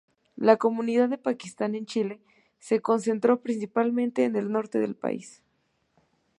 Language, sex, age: Spanish, female, 19-29